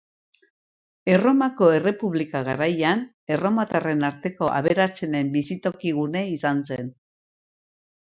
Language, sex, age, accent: Basque, female, 70-79, Mendebalekoa (Araba, Bizkaia, Gipuzkoako mendebaleko herri batzuk)